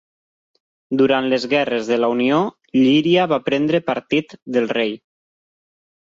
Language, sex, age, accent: Catalan, male, 30-39, valencià